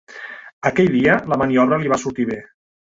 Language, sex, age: Catalan, male, 50-59